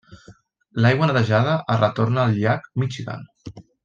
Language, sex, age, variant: Catalan, male, 30-39, Central